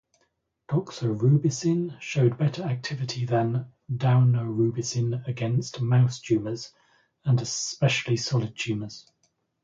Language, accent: English, England English